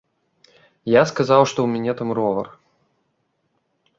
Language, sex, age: Belarusian, male, 30-39